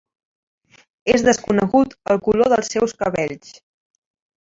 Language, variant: Catalan, Central